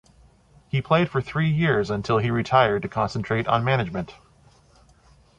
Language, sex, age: English, male, 40-49